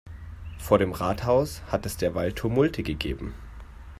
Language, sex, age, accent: German, male, 19-29, Deutschland Deutsch